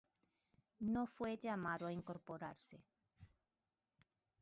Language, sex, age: Spanish, female, 40-49